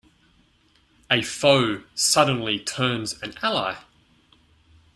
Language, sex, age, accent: English, male, 30-39, Australian English